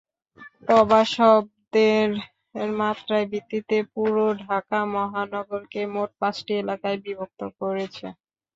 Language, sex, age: Bengali, female, 19-29